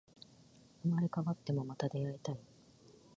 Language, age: Japanese, 50-59